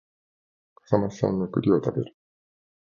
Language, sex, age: Japanese, male, 50-59